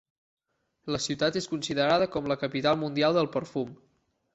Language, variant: Catalan, Central